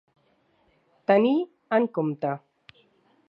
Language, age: Catalan, 40-49